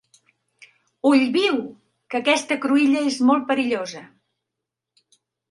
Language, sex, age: Catalan, female, 60-69